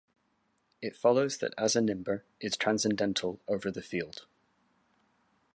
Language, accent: English, Scottish English